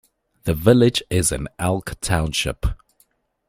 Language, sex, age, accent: English, male, 30-39, Southern African (South Africa, Zimbabwe, Namibia)